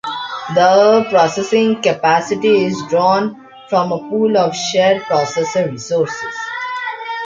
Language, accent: English, India and South Asia (India, Pakistan, Sri Lanka)